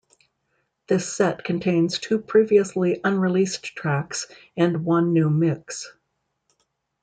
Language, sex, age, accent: English, female, 60-69, United States English